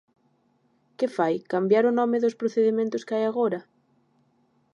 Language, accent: Galician, Oriental (común en zona oriental)